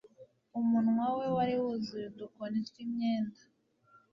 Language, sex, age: Kinyarwanda, female, 19-29